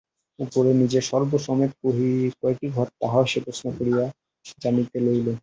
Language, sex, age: Bengali, male, 19-29